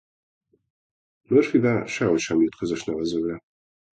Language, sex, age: Hungarian, male, 40-49